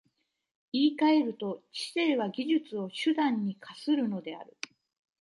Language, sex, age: Japanese, female, 50-59